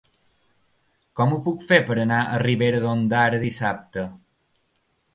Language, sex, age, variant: Catalan, male, 19-29, Balear